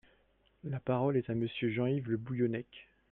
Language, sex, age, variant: French, male, 40-49, Français de métropole